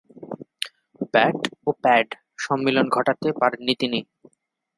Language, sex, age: Bengali, male, 30-39